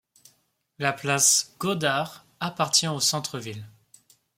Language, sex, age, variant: French, male, 19-29, Français de métropole